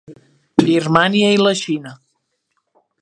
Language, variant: Catalan, Central